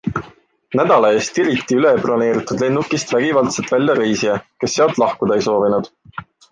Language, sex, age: Estonian, male, 19-29